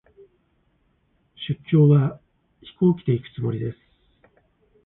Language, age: Japanese, 60-69